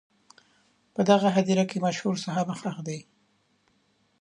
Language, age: Pashto, 40-49